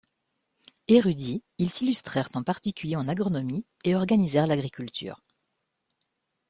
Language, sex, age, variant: French, female, 40-49, Français de métropole